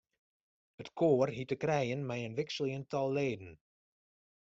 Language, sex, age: Western Frisian, male, 19-29